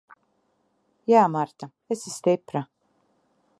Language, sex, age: Latvian, female, 40-49